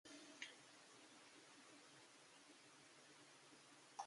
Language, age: Swiss German, 60-69